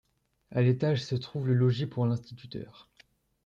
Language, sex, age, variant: French, male, under 19, Français de métropole